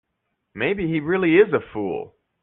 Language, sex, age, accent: English, male, 19-29, United States English